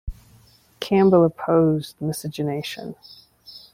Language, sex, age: English, female, 30-39